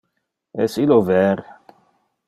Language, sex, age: Interlingua, male, 40-49